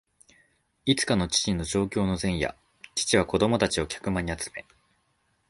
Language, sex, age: Japanese, male, 19-29